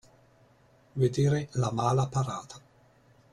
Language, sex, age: Italian, male, 30-39